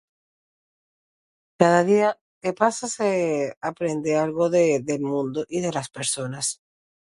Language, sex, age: Spanish, female, 40-49